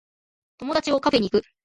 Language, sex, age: Japanese, female, 19-29